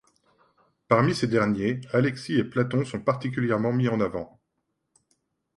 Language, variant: French, Français de métropole